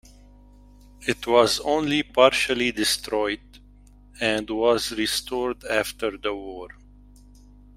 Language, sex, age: English, male, 30-39